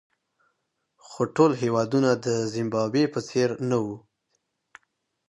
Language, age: Pashto, 19-29